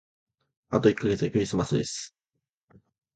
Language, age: Japanese, 19-29